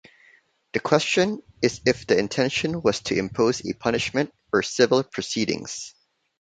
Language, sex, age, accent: English, male, 30-39, Filipino